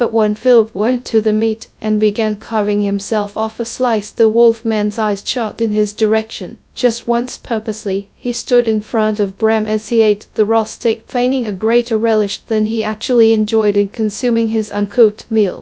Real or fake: fake